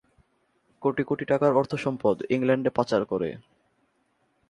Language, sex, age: Bengali, male, 19-29